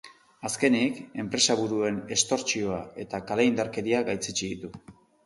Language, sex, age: Basque, male, 40-49